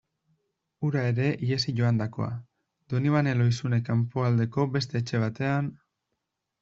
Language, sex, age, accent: Basque, male, 19-29, Mendebalekoa (Araba, Bizkaia, Gipuzkoako mendebaleko herri batzuk)